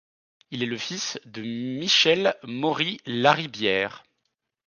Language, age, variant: French, 30-39, Français de métropole